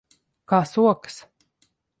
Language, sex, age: Latvian, female, 30-39